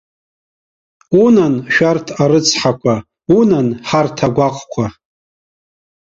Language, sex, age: Abkhazian, male, 30-39